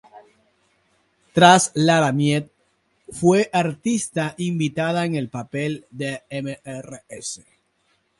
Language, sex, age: Spanish, male, 30-39